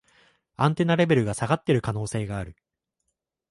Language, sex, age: Japanese, male, 19-29